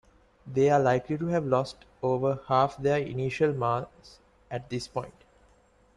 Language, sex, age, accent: English, male, 19-29, United States English